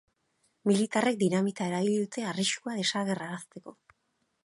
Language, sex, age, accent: Basque, female, 50-59, Erdialdekoa edo Nafarra (Gipuzkoa, Nafarroa)